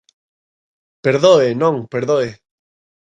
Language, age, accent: Galician, 19-29, Normativo (estándar)